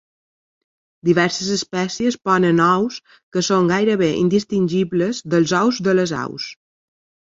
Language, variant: Catalan, Balear